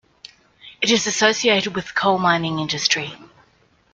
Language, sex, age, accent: English, female, 40-49, Australian English